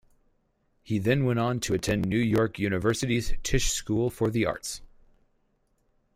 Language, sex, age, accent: English, male, 19-29, United States English